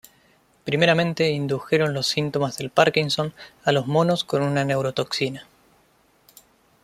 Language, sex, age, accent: Spanish, male, 19-29, Rioplatense: Argentina, Uruguay, este de Bolivia, Paraguay